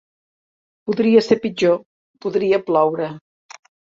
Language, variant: Catalan, Central